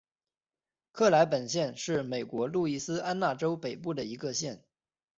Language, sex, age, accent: Chinese, male, 19-29, 出生地：山西省